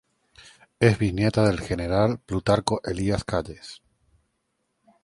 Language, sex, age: Spanish, male, 40-49